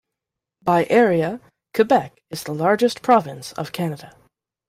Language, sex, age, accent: English, female, 19-29, Canadian English